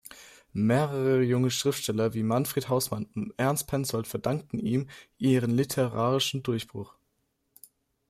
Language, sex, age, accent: German, male, under 19, Deutschland Deutsch